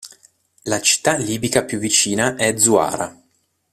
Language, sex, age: Italian, male, 30-39